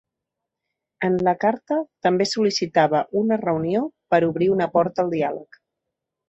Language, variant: Catalan, Central